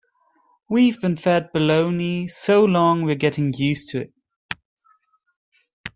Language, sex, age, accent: English, male, 30-39, England English